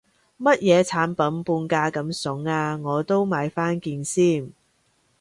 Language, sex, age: Cantonese, female, 30-39